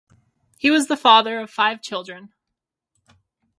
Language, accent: English, United States English